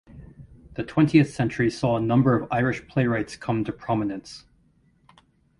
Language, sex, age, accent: English, male, 40-49, United States English